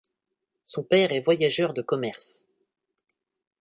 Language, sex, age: French, male, 19-29